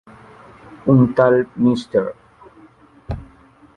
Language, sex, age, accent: Spanish, male, 30-39, Caribe: Cuba, Venezuela, Puerto Rico, República Dominicana, Panamá, Colombia caribeña, México caribeño, Costa del golfo de México